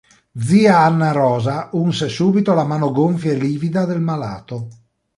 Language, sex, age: Italian, male, 40-49